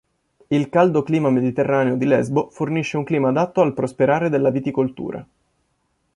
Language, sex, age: Italian, male, 19-29